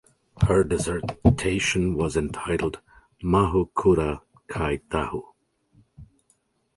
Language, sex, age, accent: English, male, 40-49, United States English